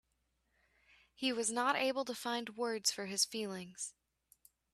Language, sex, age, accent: English, female, 19-29, United States English